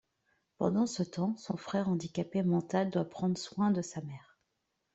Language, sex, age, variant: French, female, 30-39, Français de métropole